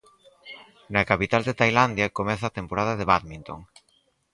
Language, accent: Galician, Normativo (estándar)